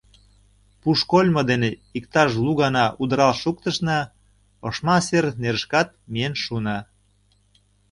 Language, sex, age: Mari, male, 60-69